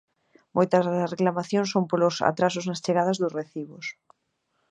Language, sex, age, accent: Galician, female, 30-39, Normativo (estándar)